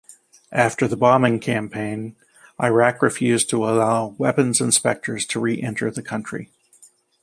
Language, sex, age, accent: English, male, 50-59, United States English